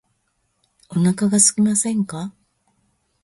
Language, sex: Japanese, female